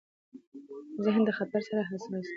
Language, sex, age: Pashto, female, 19-29